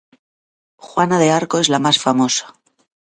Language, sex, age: Spanish, female, 40-49